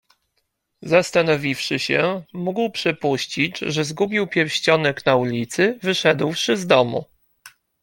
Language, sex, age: Polish, male, 30-39